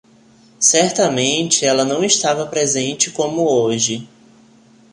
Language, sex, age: Portuguese, male, 30-39